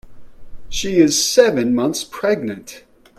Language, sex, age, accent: English, male, 40-49, United States English